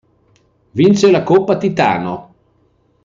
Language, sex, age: Italian, male, 60-69